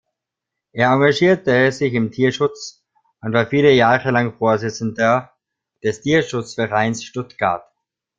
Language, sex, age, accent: German, male, 30-39, Österreichisches Deutsch